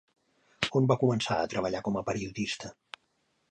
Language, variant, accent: Catalan, Central, central